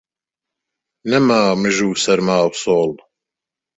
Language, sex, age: Central Kurdish, male, 30-39